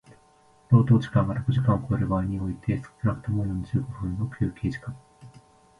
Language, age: Japanese, 19-29